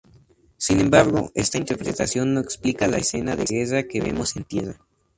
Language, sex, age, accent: Spanish, male, 19-29, México